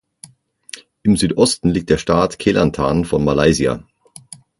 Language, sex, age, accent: German, male, 40-49, Deutschland Deutsch; Österreichisches Deutsch